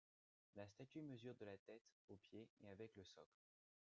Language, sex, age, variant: French, male, under 19, Français de métropole